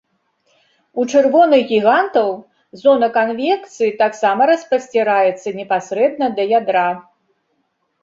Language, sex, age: Belarusian, female, 60-69